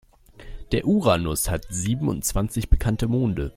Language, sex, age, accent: German, male, 19-29, Deutschland Deutsch